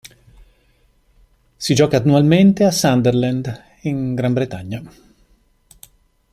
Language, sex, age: Italian, male, 50-59